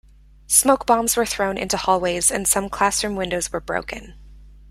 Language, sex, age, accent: English, female, 30-39, United States English